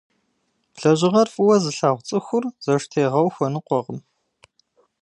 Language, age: Kabardian, 40-49